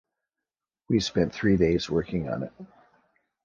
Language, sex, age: English, male, 70-79